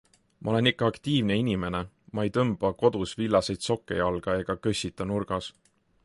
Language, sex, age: Estonian, male, 19-29